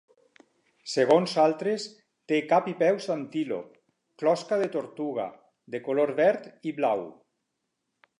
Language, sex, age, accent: Catalan, male, 50-59, valencià